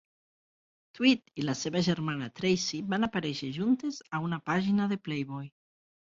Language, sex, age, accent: Catalan, female, 40-49, Lleida